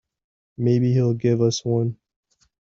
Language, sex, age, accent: English, male, 19-29, United States English